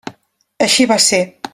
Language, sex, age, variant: Catalan, female, 50-59, Central